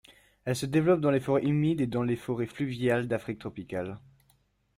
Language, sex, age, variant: French, male, under 19, Français de métropole